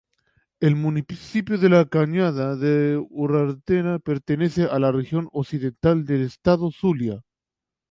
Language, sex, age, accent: Spanish, male, 19-29, Chileno: Chile, Cuyo